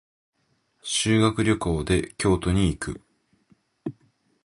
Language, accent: Japanese, 日本人